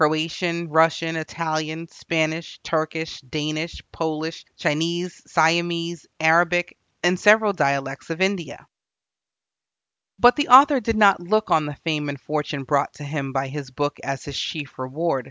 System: none